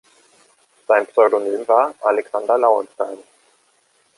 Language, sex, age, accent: German, male, 30-39, Deutschland Deutsch